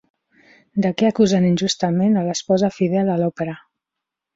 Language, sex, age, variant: Catalan, female, 30-39, Central